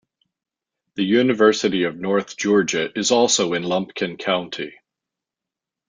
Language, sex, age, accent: English, male, 50-59, United States English